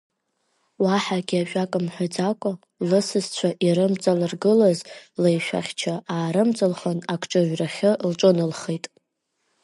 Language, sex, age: Abkhazian, female, under 19